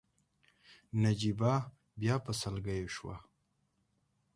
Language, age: Pashto, 19-29